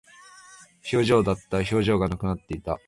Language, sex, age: Japanese, male, 19-29